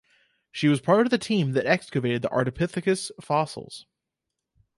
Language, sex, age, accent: English, male, 19-29, United States English